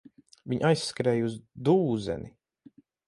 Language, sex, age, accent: Latvian, male, 30-39, Rigas